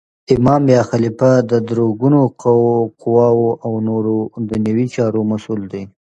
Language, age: Pashto, 30-39